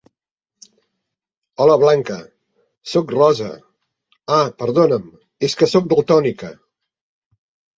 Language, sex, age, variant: Catalan, male, 60-69, Central